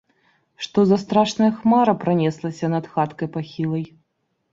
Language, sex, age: Belarusian, female, 30-39